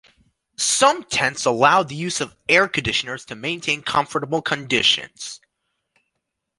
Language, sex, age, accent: English, male, 19-29, United States English